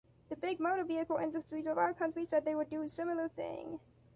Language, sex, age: English, male, under 19